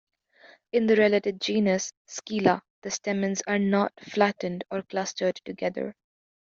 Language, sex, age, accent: English, female, under 19, United States English